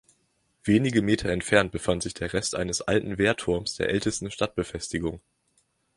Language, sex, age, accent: German, male, 19-29, Deutschland Deutsch